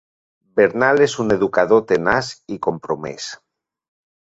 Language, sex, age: Catalan, male, 40-49